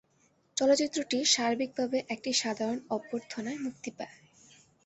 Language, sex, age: Bengali, female, 19-29